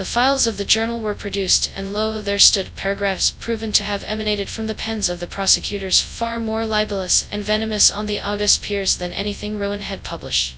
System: TTS, FastPitch